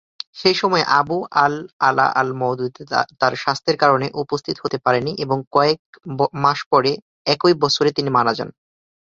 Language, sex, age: Bengali, male, 19-29